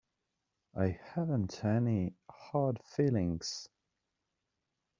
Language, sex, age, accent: English, male, 30-39, England English